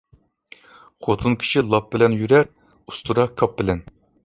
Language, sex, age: Uyghur, male, 40-49